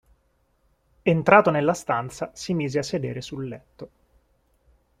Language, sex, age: Italian, male, 19-29